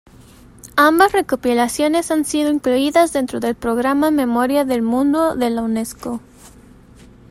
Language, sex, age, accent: Spanish, female, 19-29, México